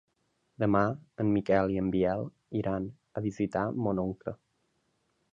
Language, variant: Catalan, Central